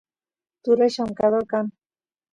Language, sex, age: Santiago del Estero Quichua, female, 50-59